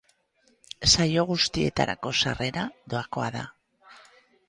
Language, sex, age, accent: Basque, female, 50-59, Erdialdekoa edo Nafarra (Gipuzkoa, Nafarroa)